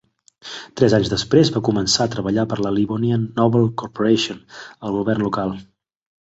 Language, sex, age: Catalan, male, 30-39